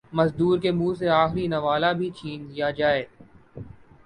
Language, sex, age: Urdu, male, 19-29